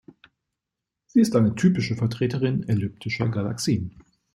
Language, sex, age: German, male, 30-39